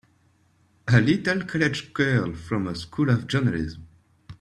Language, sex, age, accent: English, male, 19-29, England English